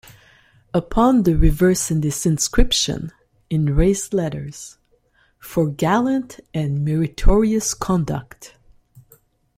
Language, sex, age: English, female, 50-59